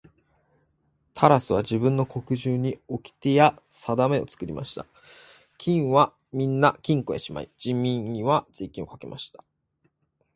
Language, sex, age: Japanese, male, 19-29